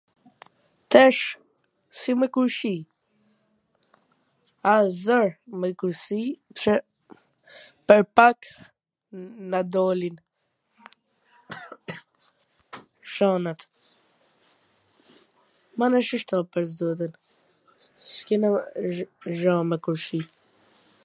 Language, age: Gheg Albanian, under 19